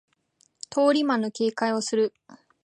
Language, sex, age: Japanese, female, 19-29